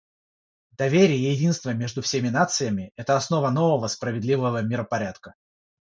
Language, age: Russian, 30-39